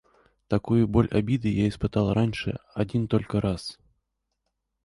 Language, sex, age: Russian, male, 30-39